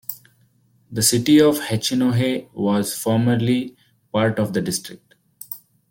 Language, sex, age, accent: English, male, 19-29, India and South Asia (India, Pakistan, Sri Lanka)